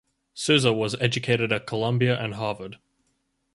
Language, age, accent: English, 19-29, Australian English